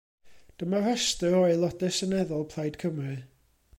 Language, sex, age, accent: Welsh, male, 40-49, Y Deyrnas Unedig Cymraeg